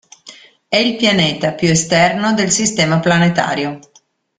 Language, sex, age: Italian, female, 50-59